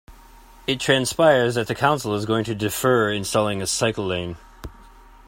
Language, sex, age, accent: English, male, 40-49, United States English